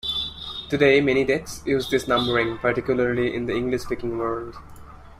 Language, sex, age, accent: English, male, 19-29, India and South Asia (India, Pakistan, Sri Lanka)